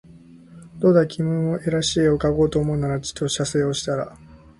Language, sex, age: Japanese, male, 19-29